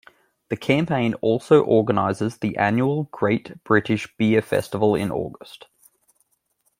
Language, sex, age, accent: English, male, 30-39, Australian English